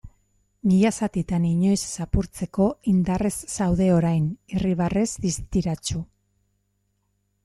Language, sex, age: Basque, female, 50-59